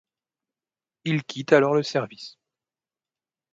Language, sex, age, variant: French, male, 19-29, Français de métropole